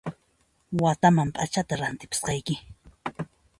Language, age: Puno Quechua, 50-59